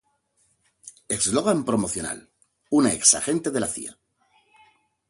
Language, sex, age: Spanish, male, 50-59